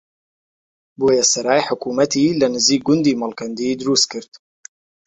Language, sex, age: Central Kurdish, male, 19-29